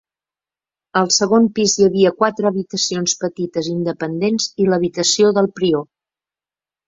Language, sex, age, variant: Catalan, female, 60-69, Central